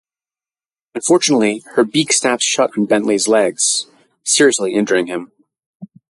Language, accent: English, United States English